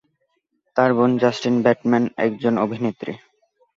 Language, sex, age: Bengali, male, 19-29